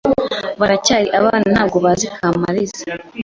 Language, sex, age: Kinyarwanda, female, 19-29